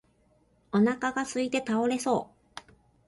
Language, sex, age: Japanese, female, 19-29